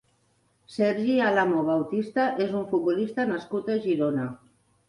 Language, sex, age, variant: Catalan, female, 60-69, Central